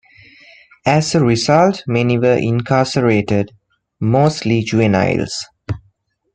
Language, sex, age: English, male, 19-29